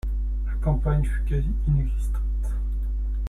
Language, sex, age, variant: French, male, 19-29, Français de métropole